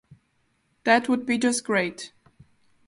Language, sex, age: English, female, 19-29